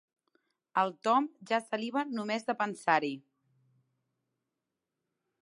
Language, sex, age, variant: Catalan, female, 30-39, Central